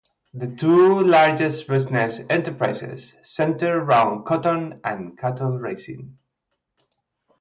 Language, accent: English, England English